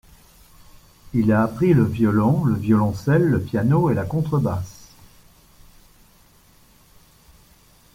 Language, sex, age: French, male, 60-69